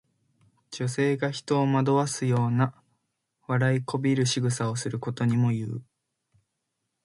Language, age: Japanese, 19-29